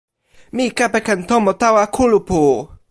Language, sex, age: Toki Pona, male, under 19